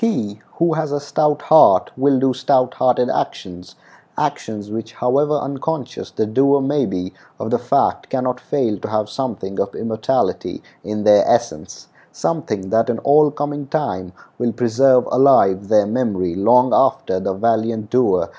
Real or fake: real